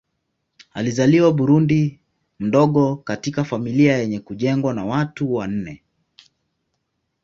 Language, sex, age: Swahili, male, 19-29